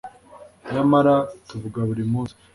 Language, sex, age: Kinyarwanda, male, 19-29